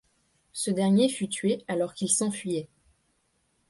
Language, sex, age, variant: French, female, 19-29, Français de métropole